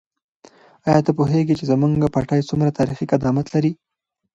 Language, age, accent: Pashto, 30-39, پکتیا ولایت، احمدزی